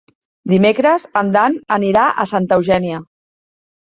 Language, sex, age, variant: Catalan, female, 40-49, Central